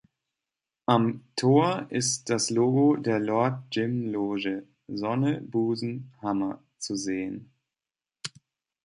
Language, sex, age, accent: German, male, 19-29, Deutschland Deutsch